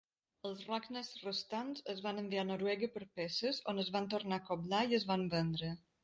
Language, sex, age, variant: Catalan, female, 50-59, Balear